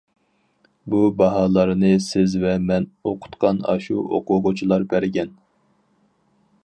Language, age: Uyghur, 19-29